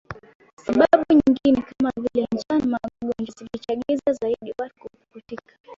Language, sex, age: Swahili, female, 19-29